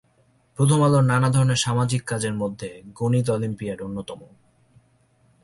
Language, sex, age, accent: Bengali, male, 19-29, Native